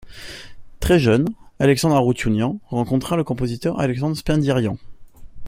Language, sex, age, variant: French, male, under 19, Français de métropole